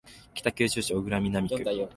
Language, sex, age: Japanese, male, 19-29